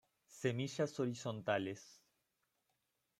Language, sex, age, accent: Spanish, male, 30-39, Rioplatense: Argentina, Uruguay, este de Bolivia, Paraguay